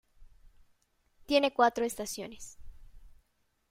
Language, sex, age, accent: Spanish, female, 19-29, México